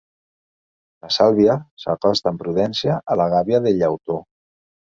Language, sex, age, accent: Catalan, male, 50-59, valencià